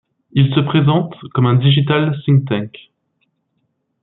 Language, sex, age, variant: French, male, 19-29, Français de métropole